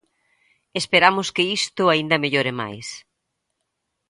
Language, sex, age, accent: Galician, female, 40-49, Atlántico (seseo e gheada)